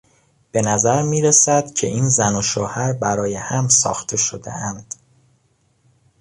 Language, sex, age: Persian, male, 19-29